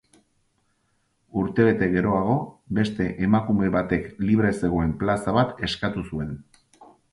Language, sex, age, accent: Basque, male, 40-49, Erdialdekoa edo Nafarra (Gipuzkoa, Nafarroa)